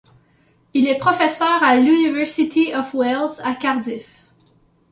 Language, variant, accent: French, Français d'Amérique du Nord, Français du Canada